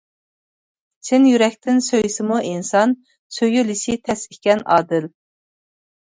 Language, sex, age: Uyghur, female, 30-39